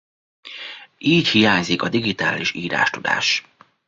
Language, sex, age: Hungarian, male, 30-39